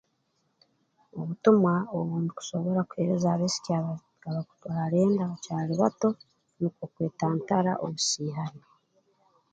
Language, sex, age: Tooro, female, 30-39